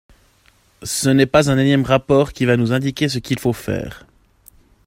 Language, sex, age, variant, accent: French, male, 19-29, Français d'Europe, Français de Suisse